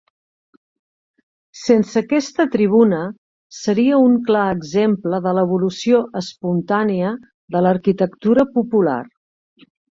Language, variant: Catalan, Central